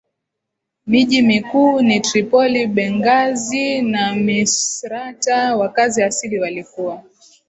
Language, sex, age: Swahili, female, 19-29